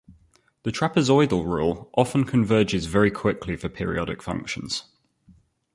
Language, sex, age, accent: English, male, 30-39, England English